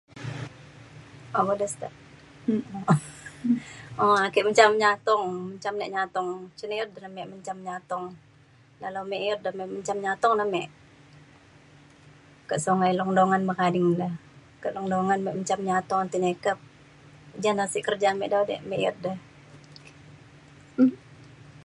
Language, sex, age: Mainstream Kenyah, female, 40-49